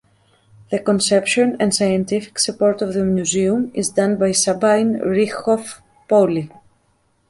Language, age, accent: English, 30-39, United States English